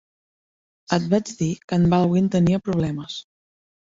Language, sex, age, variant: Catalan, female, 30-39, Central